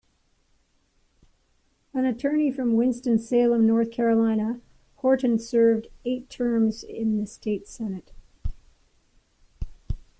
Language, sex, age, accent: English, female, 50-59, Canadian English